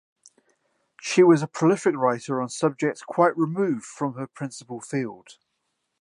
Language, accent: English, England English